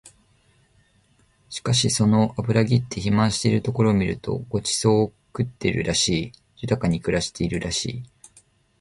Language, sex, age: Japanese, male, 19-29